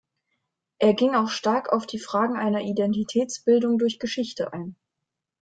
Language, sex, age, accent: German, female, 19-29, Deutschland Deutsch